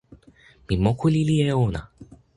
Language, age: Toki Pona, under 19